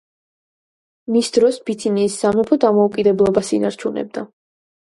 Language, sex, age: Georgian, female, under 19